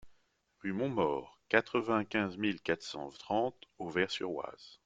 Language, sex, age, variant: French, male, 30-39, Français de métropole